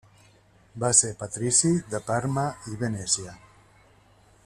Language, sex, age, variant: Catalan, male, 50-59, Central